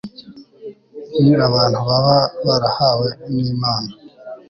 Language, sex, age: Kinyarwanda, male, 19-29